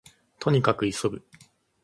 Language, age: Japanese, 19-29